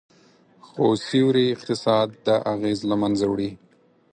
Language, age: Pashto, 19-29